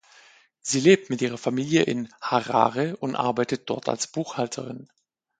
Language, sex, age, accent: German, male, 40-49, Deutschland Deutsch